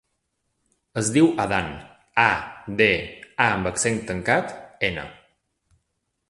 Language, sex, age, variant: Catalan, male, 30-39, Balear